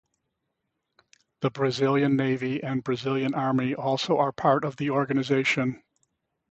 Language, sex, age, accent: English, male, 60-69, United States English